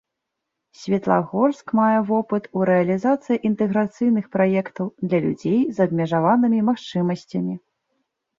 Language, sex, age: Belarusian, female, 30-39